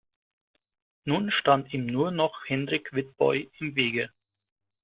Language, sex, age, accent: German, male, 40-49, Deutschland Deutsch